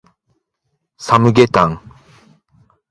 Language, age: Japanese, 30-39